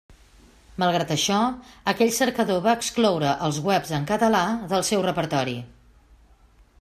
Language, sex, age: Catalan, female, 50-59